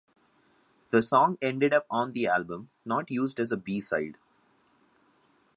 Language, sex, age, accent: English, male, 19-29, India and South Asia (India, Pakistan, Sri Lanka)